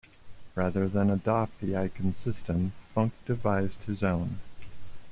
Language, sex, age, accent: English, male, 30-39, United States English